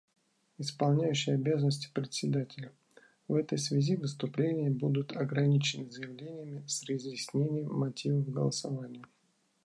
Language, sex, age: Russian, male, 40-49